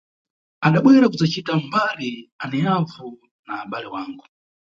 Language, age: Nyungwe, 30-39